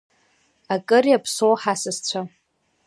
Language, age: Abkhazian, under 19